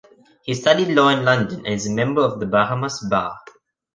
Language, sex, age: English, male, under 19